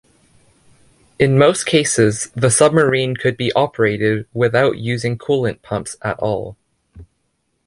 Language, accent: English, Canadian English